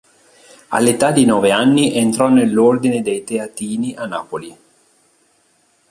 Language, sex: Italian, male